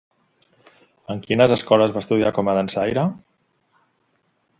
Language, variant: Catalan, Central